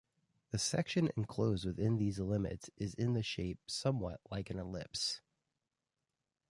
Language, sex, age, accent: English, male, 30-39, United States English